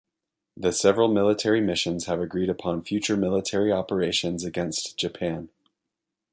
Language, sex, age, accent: English, male, 30-39, United States English